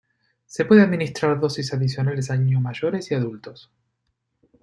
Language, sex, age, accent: Spanish, male, 40-49, Rioplatense: Argentina, Uruguay, este de Bolivia, Paraguay